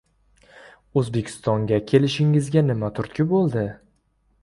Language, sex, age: Uzbek, male, 19-29